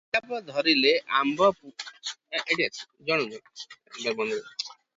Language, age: Odia, 50-59